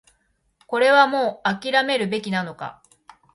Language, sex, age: Japanese, female, 40-49